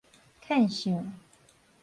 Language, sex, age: Min Nan Chinese, female, 40-49